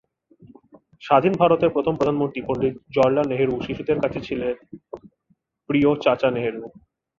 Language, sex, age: Bengali, male, 30-39